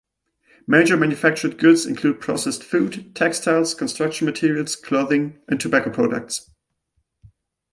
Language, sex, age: English, male, 19-29